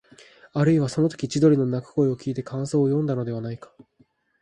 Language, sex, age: Japanese, male, 19-29